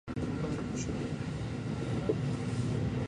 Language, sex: Japanese, female